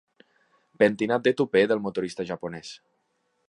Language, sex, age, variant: Catalan, male, 19-29, Nord-Occidental